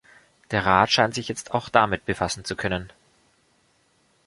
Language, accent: German, Deutschland Deutsch